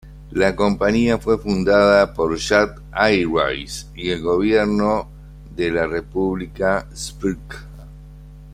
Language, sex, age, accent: Spanish, male, 60-69, Rioplatense: Argentina, Uruguay, este de Bolivia, Paraguay